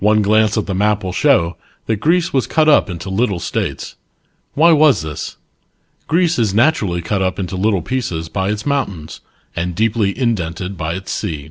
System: none